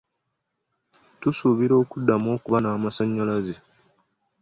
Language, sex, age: Ganda, male, 19-29